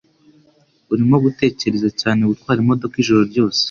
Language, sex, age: Kinyarwanda, male, under 19